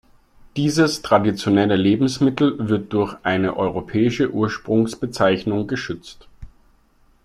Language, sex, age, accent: German, male, 30-39, Österreichisches Deutsch